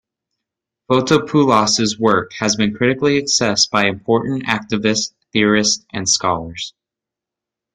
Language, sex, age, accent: English, male, 19-29, United States English